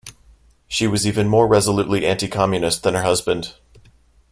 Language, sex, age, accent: English, male, 19-29, United States English